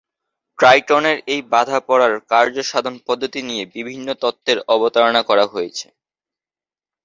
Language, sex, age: Bengali, male, 19-29